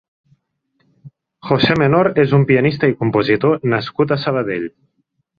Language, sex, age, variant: Catalan, male, 30-39, Nord-Occidental